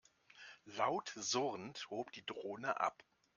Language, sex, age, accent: German, male, 60-69, Deutschland Deutsch